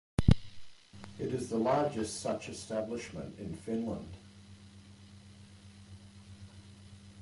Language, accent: English, Australian English